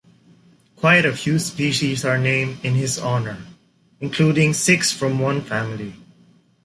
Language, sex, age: English, male, 19-29